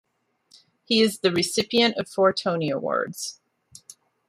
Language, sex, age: English, female, 40-49